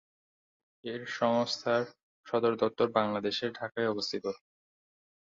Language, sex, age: Bengali, male, 19-29